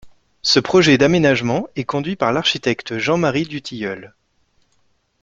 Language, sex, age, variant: French, male, 30-39, Français de métropole